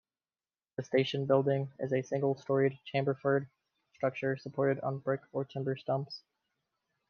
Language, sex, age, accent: English, male, 19-29, United States English